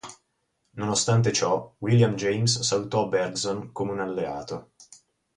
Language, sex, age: Italian, male, 30-39